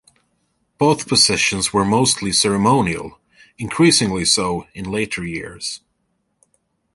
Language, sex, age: English, male, 40-49